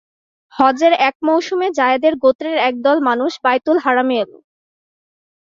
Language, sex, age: Bengali, male, under 19